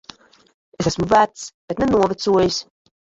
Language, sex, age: Latvian, female, 30-39